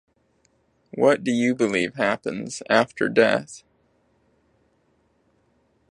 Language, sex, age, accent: English, male, 19-29, United States English